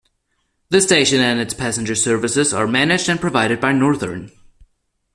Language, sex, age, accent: English, male, under 19, United States English